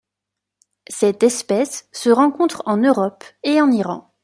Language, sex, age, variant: French, female, 19-29, Français de métropole